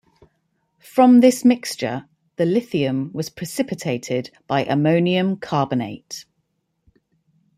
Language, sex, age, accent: English, female, 50-59, England English